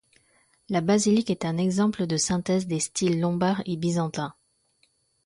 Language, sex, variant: French, female, Français de métropole